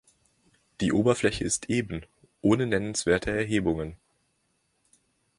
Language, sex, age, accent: German, male, 19-29, Deutschland Deutsch